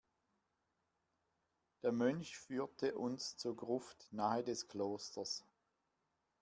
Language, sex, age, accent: German, male, 50-59, Schweizerdeutsch